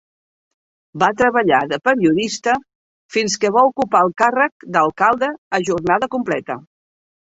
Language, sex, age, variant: Catalan, female, 60-69, Central